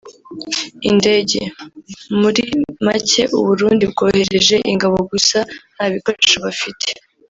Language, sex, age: Kinyarwanda, female, 19-29